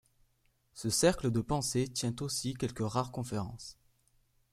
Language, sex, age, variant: French, male, under 19, Français de métropole